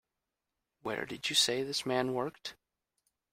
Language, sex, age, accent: English, male, under 19, United States English